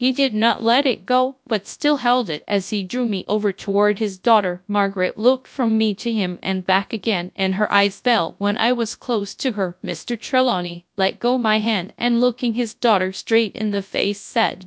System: TTS, GradTTS